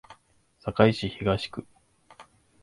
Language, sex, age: Japanese, male, 19-29